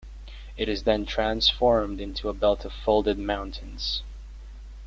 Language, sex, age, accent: English, male, under 19, Canadian English